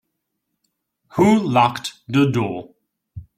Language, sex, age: English, male, under 19